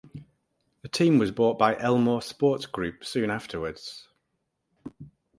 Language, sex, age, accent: English, male, 60-69, England English